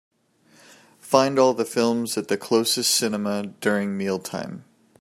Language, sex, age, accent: English, male, 30-39, United States English